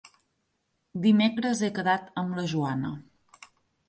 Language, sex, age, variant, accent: Catalan, female, 19-29, Central, Oriental